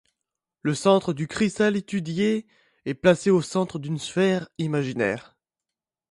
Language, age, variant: French, 19-29, Français de métropole